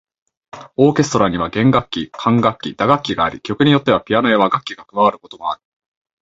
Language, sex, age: Japanese, male, 19-29